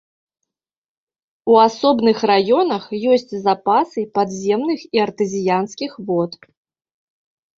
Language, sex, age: Belarusian, female, 30-39